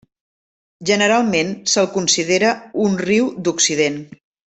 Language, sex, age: Catalan, female, 50-59